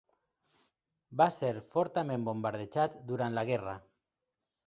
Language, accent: Catalan, valencià